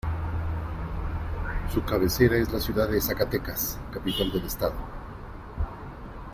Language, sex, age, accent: Spanish, male, 50-59, Andino-Pacífico: Colombia, Perú, Ecuador, oeste de Bolivia y Venezuela andina